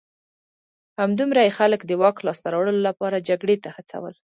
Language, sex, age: Pashto, female, 19-29